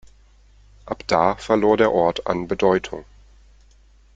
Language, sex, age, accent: German, male, 30-39, Deutschland Deutsch